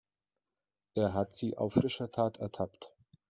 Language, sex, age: German, male, 40-49